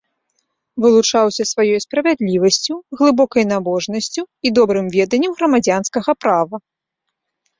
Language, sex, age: Belarusian, female, 19-29